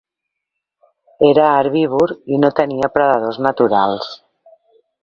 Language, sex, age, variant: Catalan, female, 50-59, Central